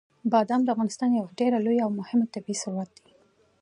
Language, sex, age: Pashto, female, 19-29